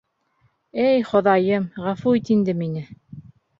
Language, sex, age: Bashkir, female, 30-39